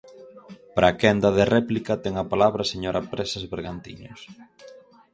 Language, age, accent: Galician, 19-29, Normativo (estándar)